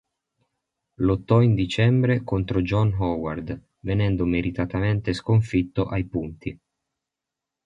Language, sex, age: Italian, male, 19-29